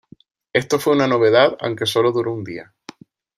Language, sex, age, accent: Spanish, male, 30-39, España: Islas Canarias